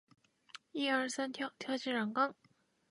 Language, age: Chinese, 19-29